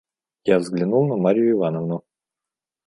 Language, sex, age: Russian, male, 40-49